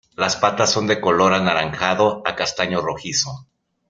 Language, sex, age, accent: Spanish, male, 50-59, México